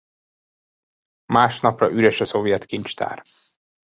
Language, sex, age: Hungarian, male, 19-29